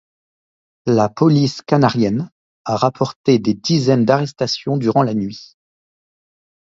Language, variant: French, Français de métropole